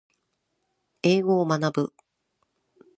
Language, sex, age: Japanese, female, 40-49